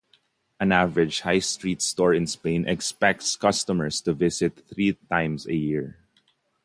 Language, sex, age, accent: English, male, 19-29, Filipino